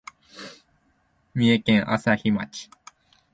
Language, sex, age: Japanese, male, 19-29